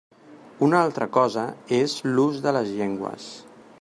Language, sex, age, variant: Catalan, male, 40-49, Central